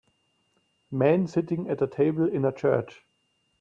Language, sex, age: English, male, 30-39